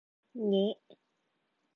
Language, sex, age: Thai, female, 19-29